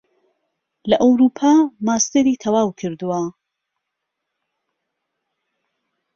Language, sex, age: Central Kurdish, female, 30-39